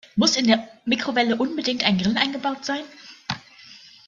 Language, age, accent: German, 19-29, Deutschland Deutsch